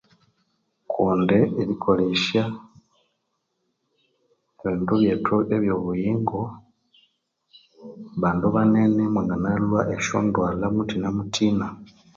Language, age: Konzo, 19-29